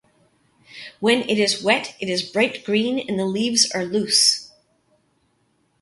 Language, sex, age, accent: English, female, 50-59, Canadian English